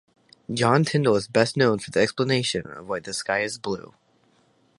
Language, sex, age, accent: English, male, under 19, United States English